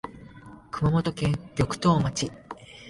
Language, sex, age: Japanese, male, 19-29